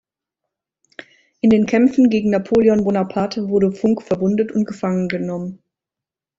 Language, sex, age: German, female, 50-59